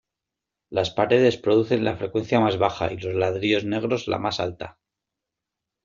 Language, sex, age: Spanish, male, 50-59